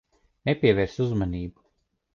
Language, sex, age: Latvian, male, 30-39